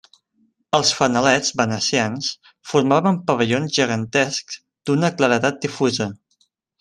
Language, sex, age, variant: Catalan, male, 19-29, Central